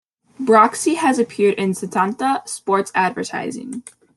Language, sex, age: English, female, under 19